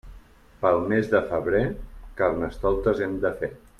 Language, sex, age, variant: Catalan, male, 40-49, Central